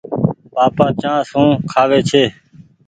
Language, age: Goaria, 19-29